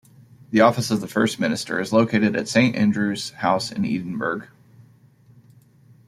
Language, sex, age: English, male, 30-39